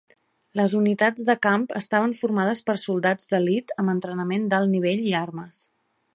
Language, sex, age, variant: Catalan, female, 50-59, Central